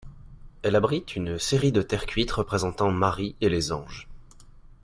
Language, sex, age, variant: French, male, under 19, Français de métropole